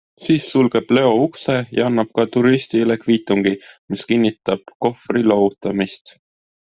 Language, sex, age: Estonian, male, 19-29